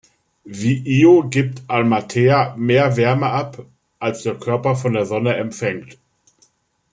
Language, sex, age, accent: German, male, 50-59, Deutschland Deutsch